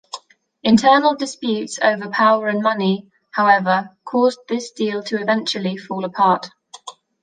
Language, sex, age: English, female, 19-29